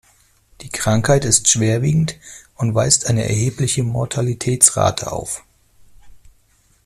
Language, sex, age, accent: German, male, 40-49, Deutschland Deutsch